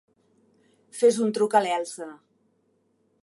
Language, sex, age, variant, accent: Catalan, female, 40-49, Central, central